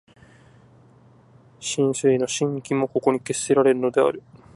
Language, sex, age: Japanese, male, under 19